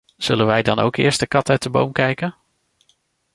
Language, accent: Dutch, Nederlands Nederlands